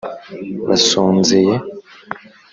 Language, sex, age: Kinyarwanda, male, 19-29